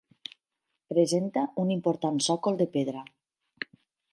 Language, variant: Catalan, Nord-Occidental